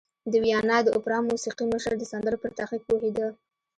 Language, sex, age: Pashto, female, 19-29